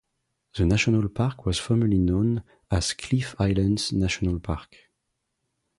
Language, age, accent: English, 30-39, French